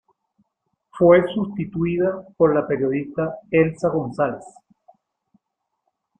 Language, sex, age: Spanish, male, 60-69